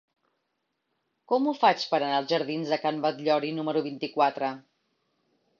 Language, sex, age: Catalan, female, 40-49